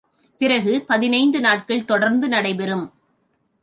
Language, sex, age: Tamil, female, 40-49